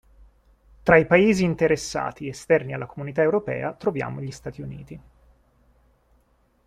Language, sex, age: Italian, male, 19-29